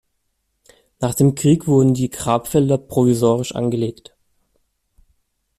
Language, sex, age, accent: German, male, 19-29, Deutschland Deutsch